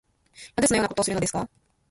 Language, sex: Japanese, female